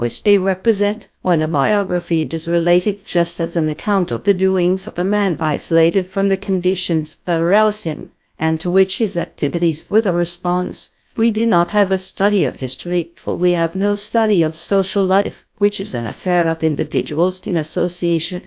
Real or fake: fake